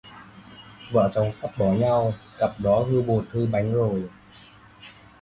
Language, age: Vietnamese, 19-29